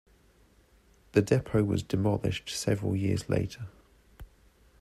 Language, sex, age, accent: English, male, 30-39, England English